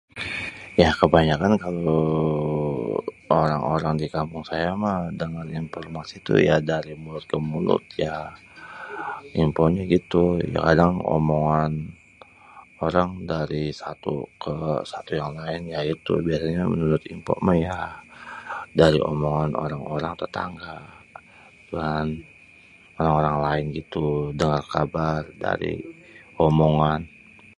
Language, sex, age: Betawi, male, 40-49